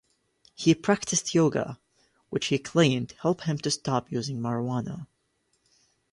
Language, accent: English, United States English